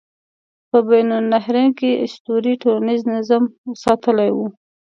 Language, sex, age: Pashto, female, 19-29